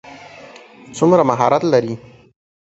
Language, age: Pashto, 19-29